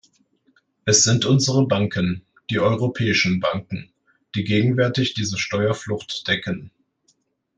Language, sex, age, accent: German, male, 19-29, Deutschland Deutsch